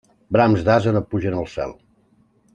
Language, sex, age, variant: Catalan, male, 40-49, Central